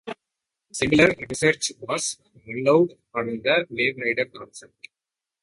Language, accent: English, United States English